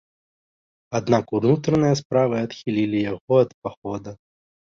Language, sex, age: Belarusian, male, 19-29